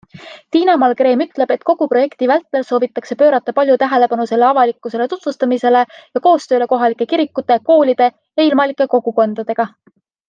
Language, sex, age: Estonian, female, 19-29